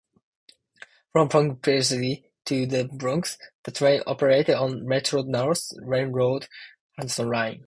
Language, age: English, 19-29